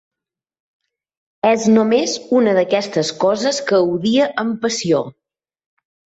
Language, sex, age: Catalan, female, 40-49